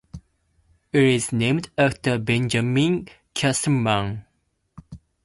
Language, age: English, 19-29